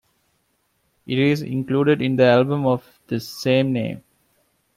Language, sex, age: English, male, 19-29